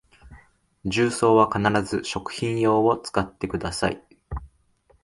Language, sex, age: Japanese, male, 19-29